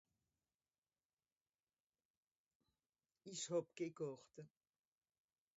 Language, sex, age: Swiss German, female, 60-69